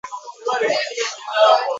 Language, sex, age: Swahili, male, 19-29